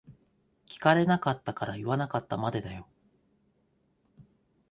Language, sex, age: Japanese, male, 30-39